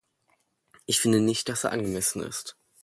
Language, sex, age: German, male, under 19